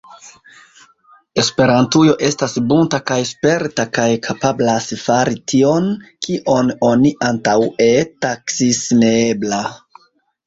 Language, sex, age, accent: Esperanto, male, 30-39, Internacia